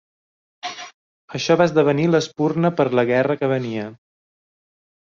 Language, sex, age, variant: Catalan, male, 40-49, Balear